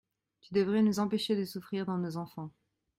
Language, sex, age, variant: French, female, 19-29, Français de métropole